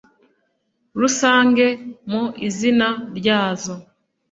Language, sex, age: Kinyarwanda, female, 19-29